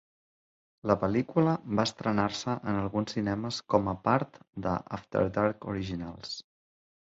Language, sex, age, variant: Catalan, male, 30-39, Central